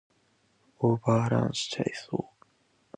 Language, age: Japanese, under 19